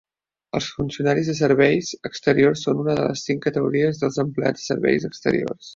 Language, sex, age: Catalan, male, 30-39